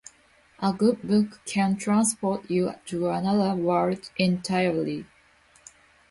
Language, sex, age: Japanese, female, 19-29